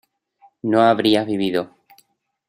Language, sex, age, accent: Spanish, male, 30-39, Rioplatense: Argentina, Uruguay, este de Bolivia, Paraguay